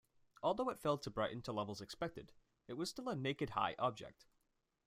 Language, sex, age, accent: English, male, 19-29, England English